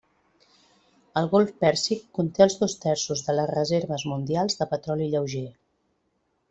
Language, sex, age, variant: Catalan, female, 40-49, Central